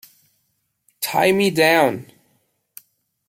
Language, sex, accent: English, male, United States English